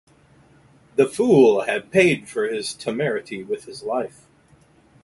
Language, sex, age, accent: English, male, 40-49, United States English